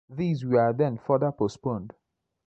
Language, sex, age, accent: English, male, 19-29, Southern African (South Africa, Zimbabwe, Namibia)